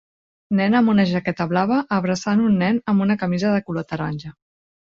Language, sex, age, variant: Catalan, female, 30-39, Central